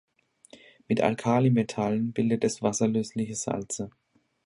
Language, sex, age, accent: German, male, 30-39, Deutschland Deutsch